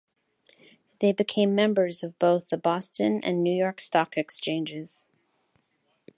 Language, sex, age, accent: English, female, 40-49, United States English